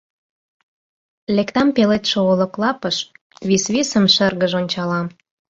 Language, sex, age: Mari, female, 19-29